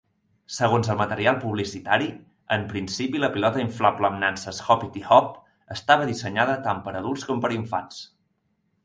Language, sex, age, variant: Catalan, male, 19-29, Central